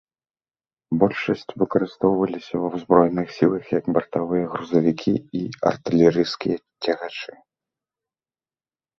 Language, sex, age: Belarusian, male, 30-39